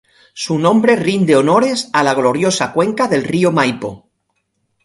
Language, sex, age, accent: Spanish, male, 50-59, España: Sur peninsular (Andalucia, Extremadura, Murcia)